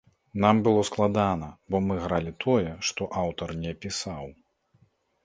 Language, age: Belarusian, 30-39